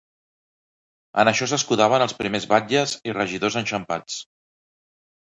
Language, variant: Catalan, Central